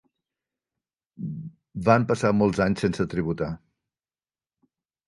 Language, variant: Catalan, Central